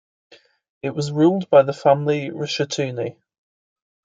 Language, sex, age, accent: English, male, 19-29, England English